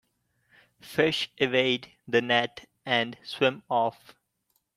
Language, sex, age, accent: English, male, 19-29, India and South Asia (India, Pakistan, Sri Lanka)